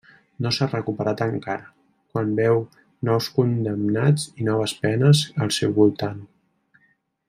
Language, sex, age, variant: Catalan, male, 19-29, Central